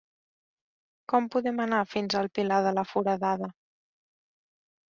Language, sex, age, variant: Catalan, female, 30-39, Central